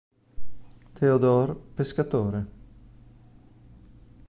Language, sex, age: Italian, male, 40-49